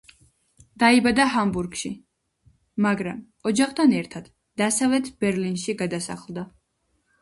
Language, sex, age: Georgian, female, under 19